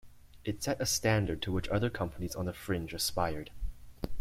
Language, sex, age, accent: English, male, under 19, Canadian English